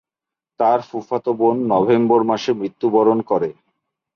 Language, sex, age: Bengali, male, 40-49